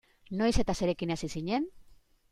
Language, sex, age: Basque, female, 40-49